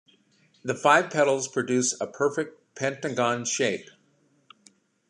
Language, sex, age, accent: English, male, 50-59, United States English